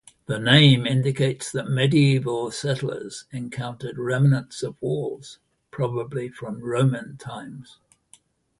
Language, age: English, 80-89